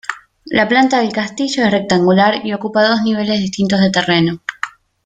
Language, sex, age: Spanish, female, 19-29